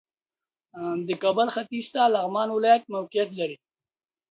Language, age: Pashto, 50-59